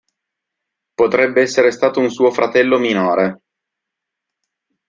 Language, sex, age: Italian, male, 30-39